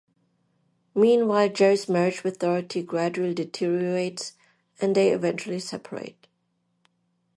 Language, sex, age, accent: English, female, under 19, United States English